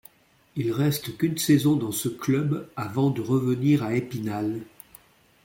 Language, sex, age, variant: French, male, 60-69, Français de métropole